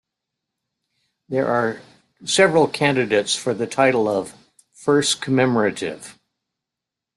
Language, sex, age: English, male, 70-79